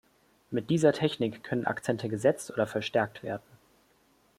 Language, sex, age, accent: German, male, 19-29, Deutschland Deutsch